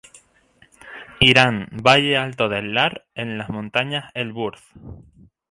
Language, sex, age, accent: Spanish, male, 19-29, España: Islas Canarias